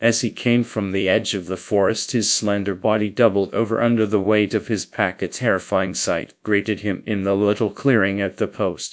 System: TTS, GradTTS